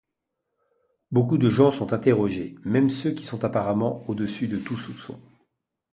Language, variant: French, Français de métropole